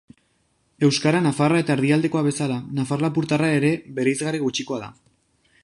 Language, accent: Basque, Erdialdekoa edo Nafarra (Gipuzkoa, Nafarroa)